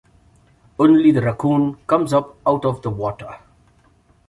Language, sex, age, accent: English, male, 40-49, India and South Asia (India, Pakistan, Sri Lanka)